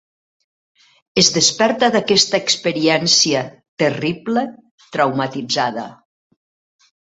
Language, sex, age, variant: Catalan, female, 60-69, Central